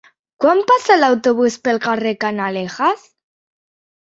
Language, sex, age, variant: Catalan, male, 40-49, Septentrional